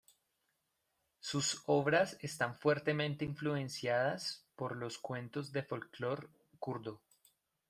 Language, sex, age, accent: Spanish, male, 30-39, Andino-Pacífico: Colombia, Perú, Ecuador, oeste de Bolivia y Venezuela andina